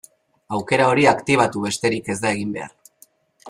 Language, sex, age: Basque, male, 19-29